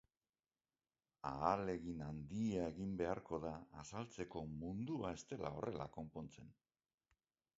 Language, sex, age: Basque, male, 50-59